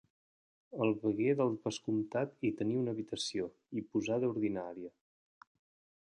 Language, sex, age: Catalan, male, 30-39